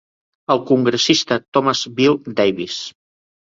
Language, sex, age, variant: Catalan, male, 60-69, Central